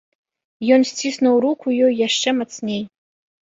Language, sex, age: Belarusian, female, 19-29